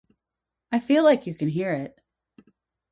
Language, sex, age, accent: English, female, 40-49, United States English